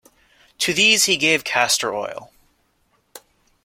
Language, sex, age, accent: English, male, 19-29, United States English